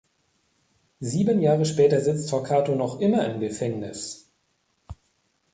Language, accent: German, Deutschland Deutsch